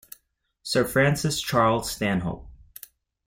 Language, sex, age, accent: English, male, 19-29, United States English